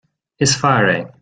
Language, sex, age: Irish, male, 30-39